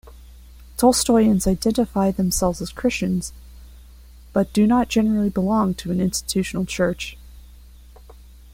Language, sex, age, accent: English, female, 19-29, United States English